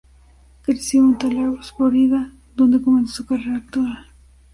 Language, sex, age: Spanish, female, under 19